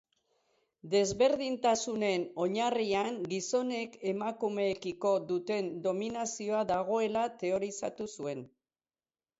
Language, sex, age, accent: Basque, female, 70-79, Erdialdekoa edo Nafarra (Gipuzkoa, Nafarroa)